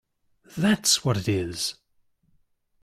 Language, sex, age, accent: English, male, 19-29, Australian English